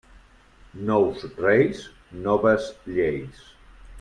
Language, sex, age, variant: Catalan, male, 40-49, Central